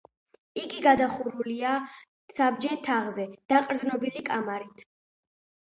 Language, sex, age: Georgian, female, under 19